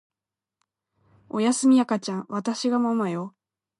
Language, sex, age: Japanese, female, under 19